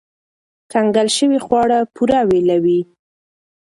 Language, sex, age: Pashto, female, 19-29